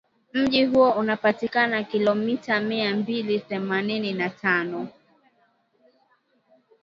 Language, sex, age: Swahili, female, 19-29